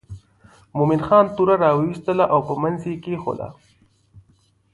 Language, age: Pashto, 19-29